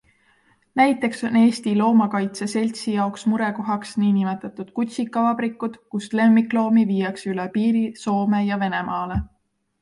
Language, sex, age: Estonian, female, 19-29